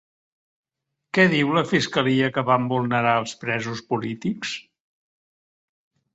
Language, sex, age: Catalan, male, 70-79